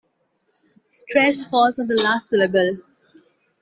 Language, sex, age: English, female, under 19